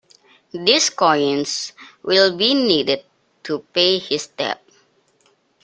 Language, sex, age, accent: English, male, 19-29, United States English